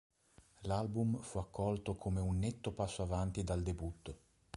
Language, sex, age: Italian, male, 40-49